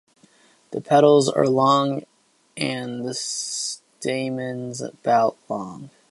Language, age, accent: English, under 19, United States English